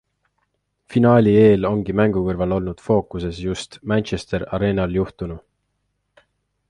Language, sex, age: Estonian, male, 19-29